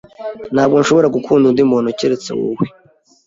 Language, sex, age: Kinyarwanda, male, 19-29